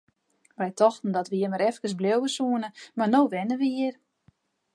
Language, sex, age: Western Frisian, female, 40-49